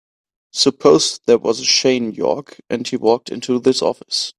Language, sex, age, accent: English, male, 19-29, United States English